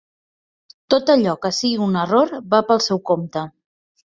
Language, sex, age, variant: Catalan, female, 19-29, Central